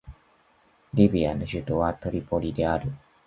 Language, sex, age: Japanese, male, 19-29